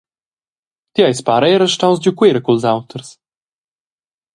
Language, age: Romansh, 19-29